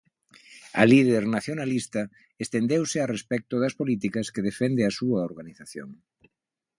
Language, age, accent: Galician, 50-59, Normativo (estándar)